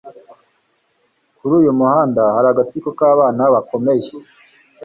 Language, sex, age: Kinyarwanda, male, 19-29